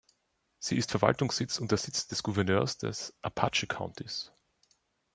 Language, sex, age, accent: German, male, 30-39, Österreichisches Deutsch